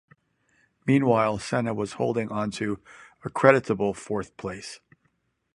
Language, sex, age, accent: English, male, 60-69, United States English